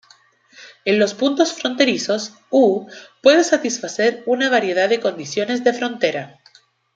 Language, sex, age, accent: Spanish, female, 19-29, Chileno: Chile, Cuyo